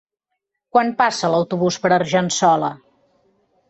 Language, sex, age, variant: Catalan, female, 40-49, Central